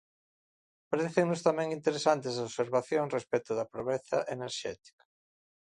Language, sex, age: Galician, male, 50-59